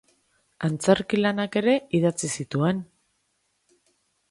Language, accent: Basque, Erdialdekoa edo Nafarra (Gipuzkoa, Nafarroa)